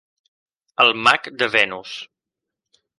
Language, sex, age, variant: Catalan, male, 30-39, Balear